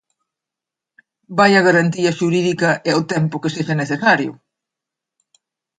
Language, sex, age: Galician, female, 60-69